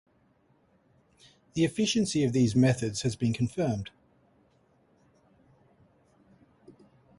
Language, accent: English, Australian English